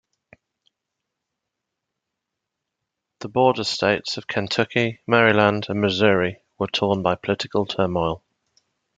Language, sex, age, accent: English, male, 40-49, England English